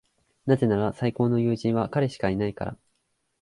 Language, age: Japanese, 19-29